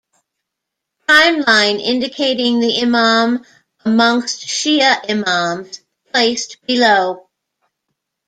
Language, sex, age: English, female, 60-69